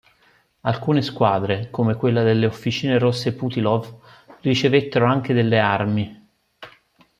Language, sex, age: Italian, male, 40-49